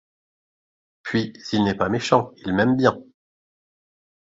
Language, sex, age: French, male, 50-59